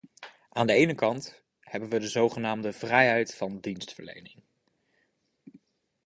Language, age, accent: Dutch, 19-29, Nederlands Nederlands